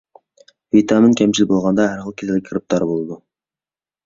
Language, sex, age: Uyghur, male, 19-29